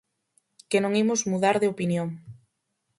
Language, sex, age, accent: Galician, female, 19-29, Normativo (estándar)